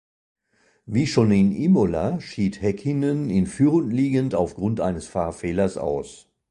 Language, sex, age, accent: German, male, 60-69, Deutschland Deutsch